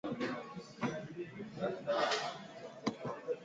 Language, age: English, 19-29